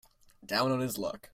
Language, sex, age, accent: English, male, under 19, United States English